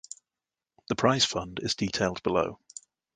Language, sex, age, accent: English, male, 30-39, England English